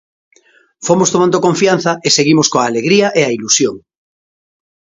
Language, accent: Galician, Normativo (estándar)